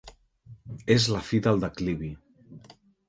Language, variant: Catalan, Central